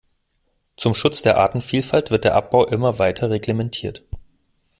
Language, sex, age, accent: German, male, 30-39, Deutschland Deutsch